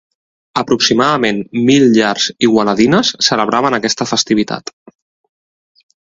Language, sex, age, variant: Catalan, male, 30-39, Central